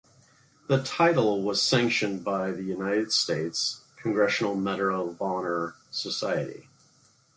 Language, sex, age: English, male, 50-59